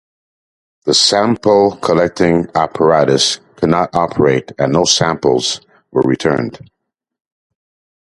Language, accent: English, Canadian English